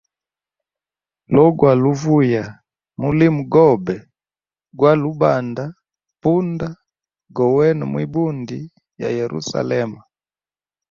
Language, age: Hemba, 19-29